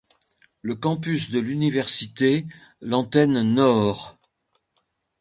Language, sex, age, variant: French, male, 70-79, Français de métropole